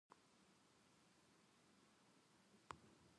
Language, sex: Japanese, female